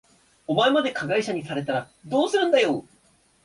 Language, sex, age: Japanese, male, 19-29